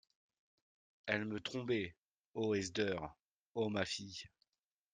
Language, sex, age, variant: French, male, 30-39, Français de métropole